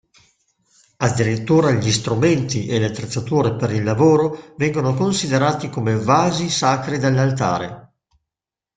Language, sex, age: Italian, male, 40-49